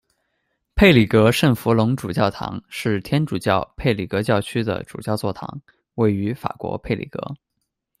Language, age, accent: Chinese, 19-29, 出生地：四川省